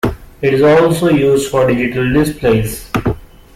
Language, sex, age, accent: English, male, 19-29, India and South Asia (India, Pakistan, Sri Lanka)